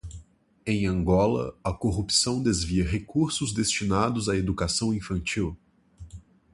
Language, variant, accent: Portuguese, Portuguese (Brasil), Mineiro